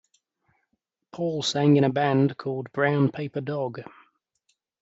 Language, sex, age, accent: English, male, 30-39, England English